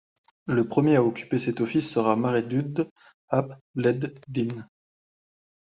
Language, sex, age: French, male, 30-39